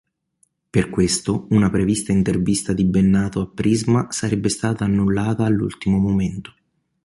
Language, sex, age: Italian, male, 19-29